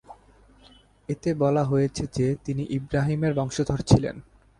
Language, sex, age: Bengali, male, 19-29